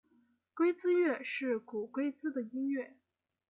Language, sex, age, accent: Chinese, female, 19-29, 出生地：黑龙江省